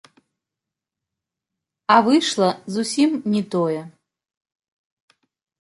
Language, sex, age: Belarusian, female, 30-39